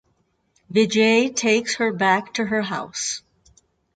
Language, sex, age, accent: English, female, 60-69, United States English